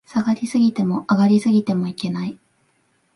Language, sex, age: Japanese, female, 19-29